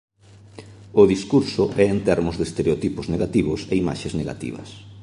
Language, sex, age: Galician, male, 30-39